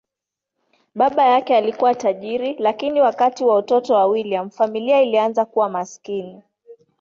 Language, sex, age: Swahili, female, 19-29